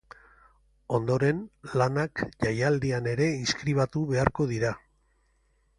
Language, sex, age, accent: Basque, male, 50-59, Mendebalekoa (Araba, Bizkaia, Gipuzkoako mendebaleko herri batzuk)